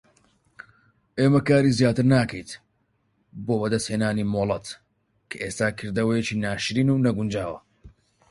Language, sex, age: Central Kurdish, male, 19-29